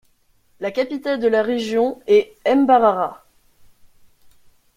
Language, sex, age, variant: French, female, 19-29, Français de métropole